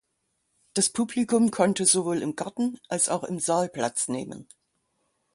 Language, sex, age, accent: German, female, 60-69, Deutschland Deutsch